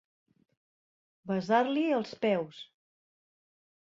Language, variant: Catalan, Central